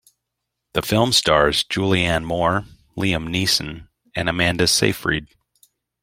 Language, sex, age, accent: English, male, 30-39, United States English